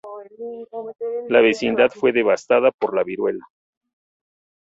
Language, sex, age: Spanish, male, 50-59